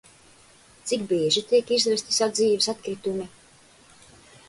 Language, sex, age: Latvian, female, 50-59